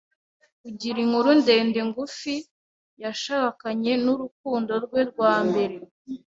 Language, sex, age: Kinyarwanda, female, 19-29